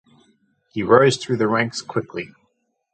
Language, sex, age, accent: English, male, 30-39, Australian English